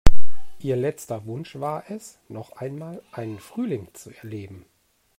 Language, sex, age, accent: German, male, 40-49, Deutschland Deutsch